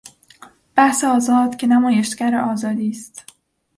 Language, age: Persian, 30-39